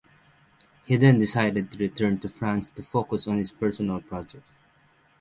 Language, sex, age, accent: English, male, 30-39, United States English; Filipino